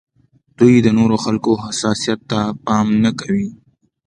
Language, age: Pashto, 19-29